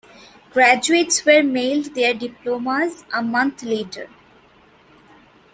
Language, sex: English, female